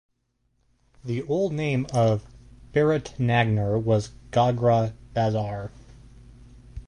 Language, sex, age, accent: English, male, 19-29, United States English